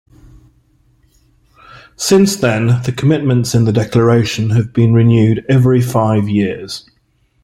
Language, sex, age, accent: English, male, 50-59, England English